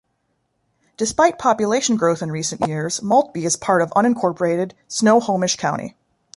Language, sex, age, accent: English, female, 30-39, United States English